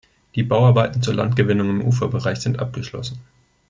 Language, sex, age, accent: German, male, 19-29, Deutschland Deutsch